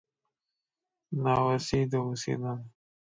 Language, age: Pashto, 19-29